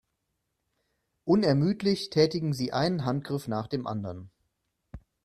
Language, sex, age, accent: German, male, 30-39, Deutschland Deutsch